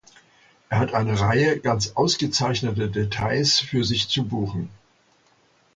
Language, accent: German, Deutschland Deutsch